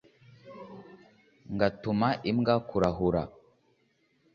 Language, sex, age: Kinyarwanda, male, under 19